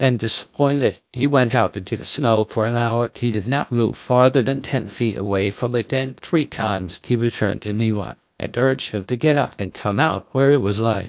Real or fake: fake